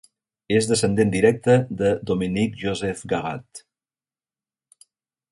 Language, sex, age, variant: Catalan, male, 60-69, Central